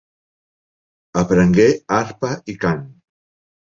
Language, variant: Catalan, Central